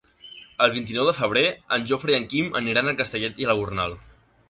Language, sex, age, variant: Catalan, male, 19-29, Central